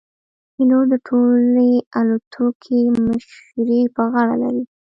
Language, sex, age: Pashto, female, 19-29